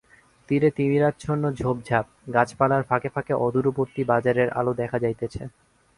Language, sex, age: Bengali, male, 19-29